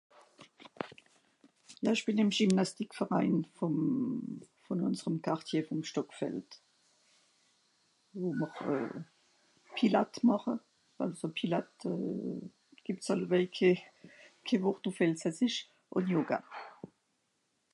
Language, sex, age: Swiss German, female, 60-69